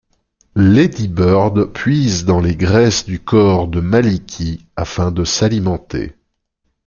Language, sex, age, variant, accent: French, male, 30-39, Français d'Europe, Français de Suisse